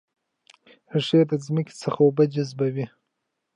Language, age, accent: Pashto, 19-29, کندهاری لهجه